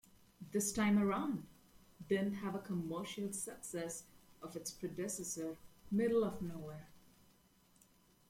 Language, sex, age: English, female, 19-29